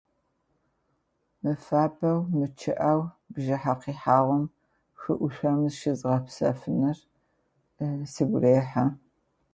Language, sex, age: Adyghe, female, 50-59